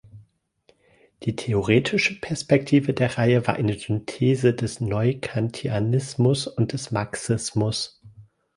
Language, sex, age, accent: German, male, 40-49, Deutschland Deutsch